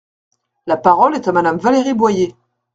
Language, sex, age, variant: French, female, 40-49, Français de métropole